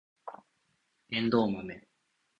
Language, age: Japanese, 19-29